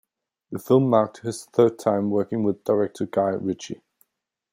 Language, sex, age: English, male, 19-29